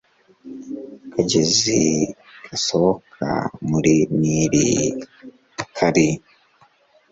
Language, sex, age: Kinyarwanda, male, 19-29